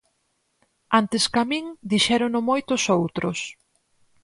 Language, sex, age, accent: Galician, female, 30-39, Atlántico (seseo e gheada)